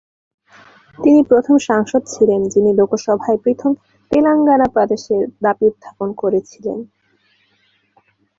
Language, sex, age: Bengali, female, under 19